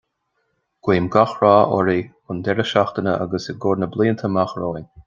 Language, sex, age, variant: Irish, male, 30-39, Gaeilge Chonnacht